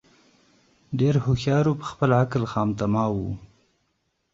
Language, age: Pashto, 19-29